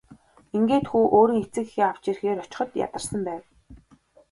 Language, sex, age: Mongolian, female, 19-29